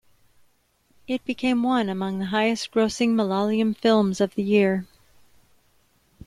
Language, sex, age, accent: English, female, 50-59, United States English